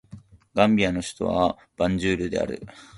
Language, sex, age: Japanese, male, 19-29